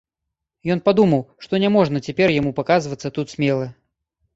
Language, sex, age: Belarusian, male, 19-29